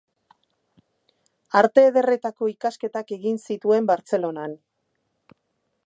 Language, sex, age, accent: Basque, female, 50-59, Erdialdekoa edo Nafarra (Gipuzkoa, Nafarroa)